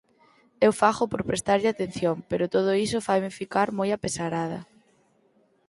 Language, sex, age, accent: Galician, female, 19-29, Central (gheada)